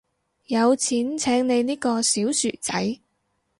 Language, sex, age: Cantonese, female, 19-29